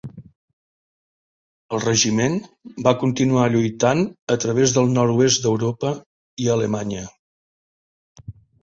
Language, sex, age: Catalan, male, 60-69